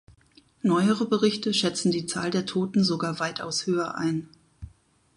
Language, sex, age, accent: German, female, 40-49, Deutschland Deutsch